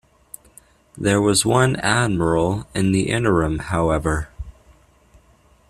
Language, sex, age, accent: English, male, under 19, United States English